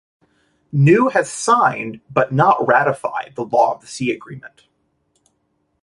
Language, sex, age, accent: English, male, 30-39, United States English